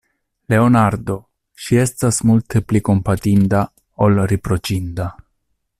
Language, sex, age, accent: Esperanto, male, 30-39, Internacia